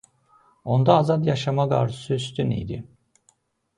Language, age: Azerbaijani, 30-39